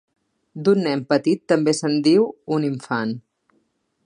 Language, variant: Catalan, Central